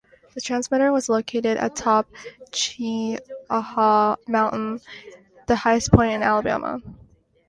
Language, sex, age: English, female, 19-29